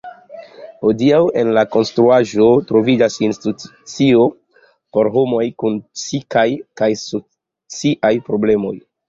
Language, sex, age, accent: Esperanto, male, 30-39, Internacia